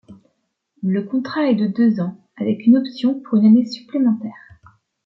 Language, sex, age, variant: French, female, 19-29, Français de métropole